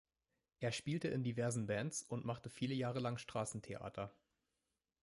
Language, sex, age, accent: German, male, 19-29, Deutschland Deutsch